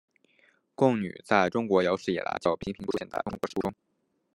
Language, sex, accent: Chinese, male, 出生地：河南省